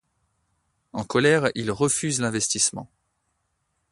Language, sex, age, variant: French, male, 30-39, Français de métropole